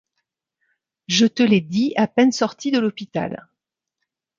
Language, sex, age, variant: French, female, 50-59, Français de métropole